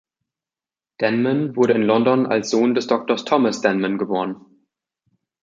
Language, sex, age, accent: German, male, 19-29, Deutschland Deutsch